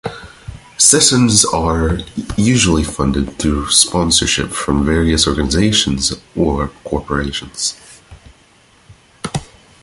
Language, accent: English, United States English